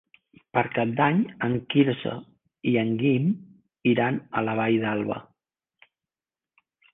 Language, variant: Catalan, Central